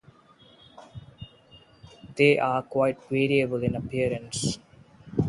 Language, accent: English, India and South Asia (India, Pakistan, Sri Lanka)